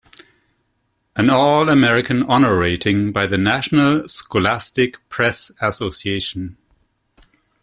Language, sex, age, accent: English, male, 50-59, Canadian English